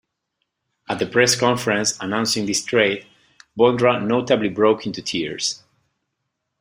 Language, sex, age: English, male, 30-39